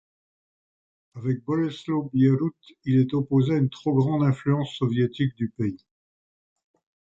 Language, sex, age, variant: French, male, 70-79, Français de métropole